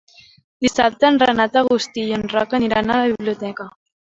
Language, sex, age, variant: Catalan, female, 19-29, Central